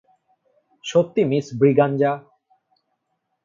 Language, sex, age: Bengali, male, 19-29